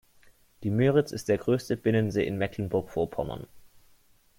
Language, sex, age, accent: German, male, 19-29, Deutschland Deutsch